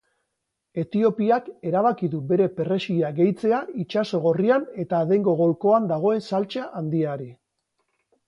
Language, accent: Basque, Mendebalekoa (Araba, Bizkaia, Gipuzkoako mendebaleko herri batzuk)